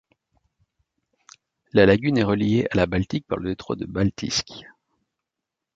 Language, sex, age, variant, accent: French, male, 40-49, Français d'Europe, Français de Belgique